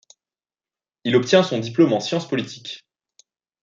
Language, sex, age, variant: French, male, 19-29, Français de métropole